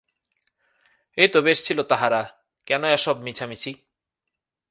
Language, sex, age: Bengali, male, 30-39